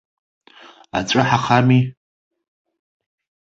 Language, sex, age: Abkhazian, male, 30-39